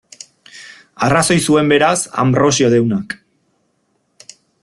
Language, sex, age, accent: Basque, male, 19-29, Erdialdekoa edo Nafarra (Gipuzkoa, Nafarroa)